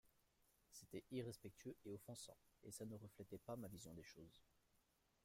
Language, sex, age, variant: French, male, 30-39, Français de métropole